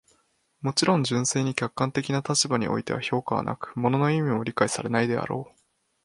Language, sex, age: Japanese, male, 19-29